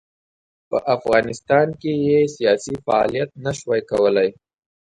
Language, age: Pashto, 19-29